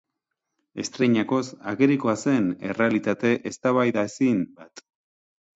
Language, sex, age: Basque, male, 30-39